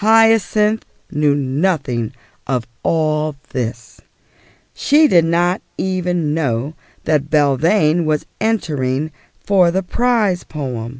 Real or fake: real